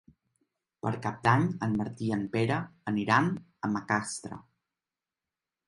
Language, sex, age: Catalan, male, 19-29